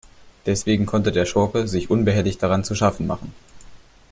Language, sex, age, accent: German, male, 19-29, Deutschland Deutsch